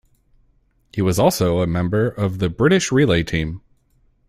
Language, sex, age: English, male, 30-39